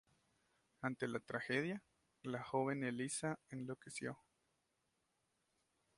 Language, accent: Spanish, América central